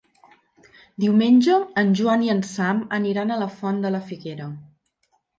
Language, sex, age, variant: Catalan, female, 50-59, Central